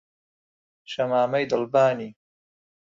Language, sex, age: Central Kurdish, male, 30-39